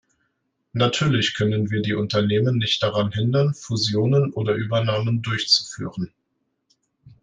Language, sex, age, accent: German, male, 19-29, Deutschland Deutsch